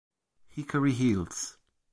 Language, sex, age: Italian, male, 30-39